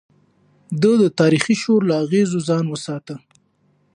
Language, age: Pashto, 19-29